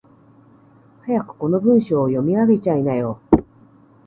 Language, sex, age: Japanese, female, 40-49